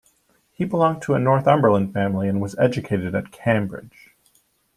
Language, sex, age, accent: English, male, 30-39, United States English